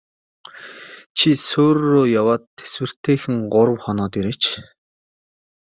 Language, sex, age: Mongolian, male, 30-39